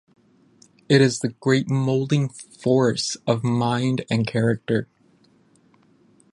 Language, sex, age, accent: English, male, 19-29, United States English